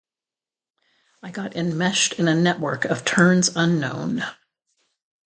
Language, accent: English, United States English